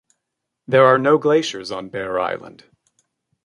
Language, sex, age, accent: English, male, 50-59, United States English